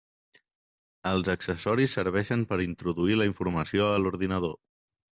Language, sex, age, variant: Catalan, male, 30-39, Central